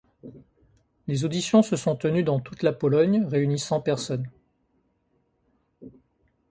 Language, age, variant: French, 50-59, Français de métropole